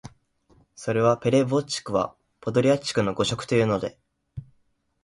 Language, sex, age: Japanese, male, 19-29